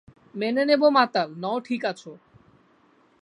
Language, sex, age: Bengali, male, under 19